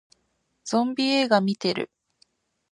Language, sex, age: Japanese, female, 19-29